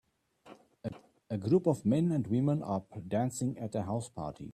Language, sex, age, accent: English, male, 60-69, Southern African (South Africa, Zimbabwe, Namibia)